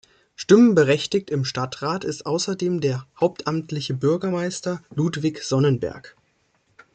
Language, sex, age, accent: German, male, 19-29, Deutschland Deutsch